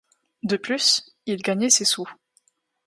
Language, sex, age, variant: French, female, 19-29, Français d'Europe